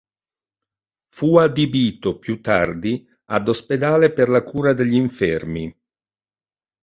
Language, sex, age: Italian, male, 60-69